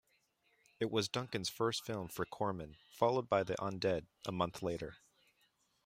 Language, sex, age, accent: English, male, 19-29, United States English